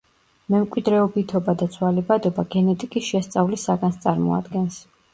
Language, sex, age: Georgian, female, 30-39